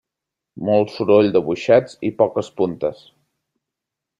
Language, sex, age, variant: Catalan, male, 30-39, Central